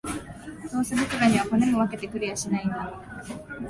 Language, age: Japanese, 19-29